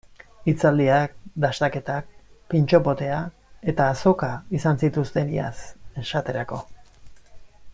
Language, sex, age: Basque, male, 40-49